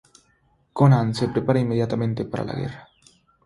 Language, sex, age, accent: Spanish, male, under 19, Andino-Pacífico: Colombia, Perú, Ecuador, oeste de Bolivia y Venezuela andina; Rioplatense: Argentina, Uruguay, este de Bolivia, Paraguay